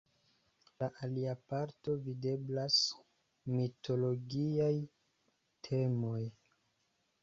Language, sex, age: Esperanto, male, 19-29